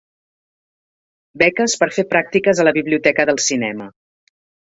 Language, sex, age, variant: Catalan, female, 40-49, Central